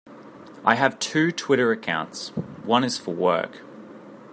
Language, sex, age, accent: English, male, 19-29, Australian English